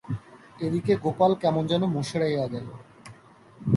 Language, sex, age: Bengali, male, 19-29